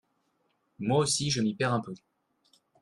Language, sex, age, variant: French, male, 19-29, Français de métropole